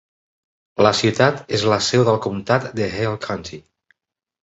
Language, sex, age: Catalan, male, 40-49